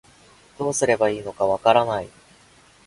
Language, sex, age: Japanese, male, 19-29